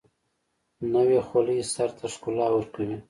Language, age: Pashto, 30-39